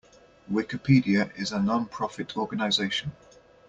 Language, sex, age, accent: English, male, 30-39, England English